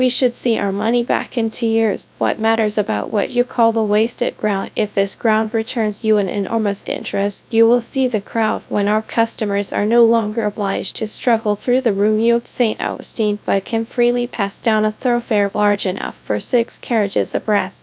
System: TTS, GradTTS